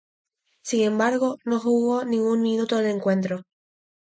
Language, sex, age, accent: Spanish, female, 19-29, España: Islas Canarias